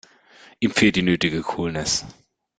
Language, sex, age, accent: German, male, 30-39, Deutschland Deutsch